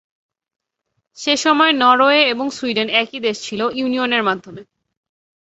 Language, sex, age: Bengali, female, 19-29